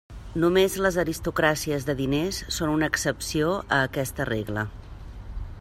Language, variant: Catalan, Central